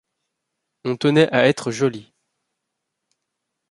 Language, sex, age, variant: French, male, 30-39, Français de métropole